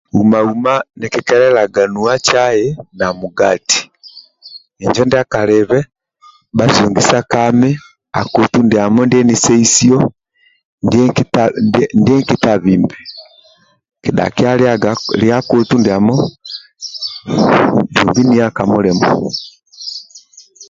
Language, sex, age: Amba (Uganda), male, 40-49